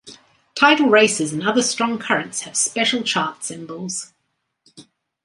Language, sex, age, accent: English, female, 50-59, Australian English